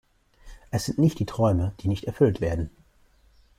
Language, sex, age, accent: German, male, 30-39, Deutschland Deutsch